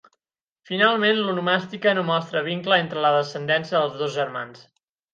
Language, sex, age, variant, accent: Catalan, male, 19-29, Central, central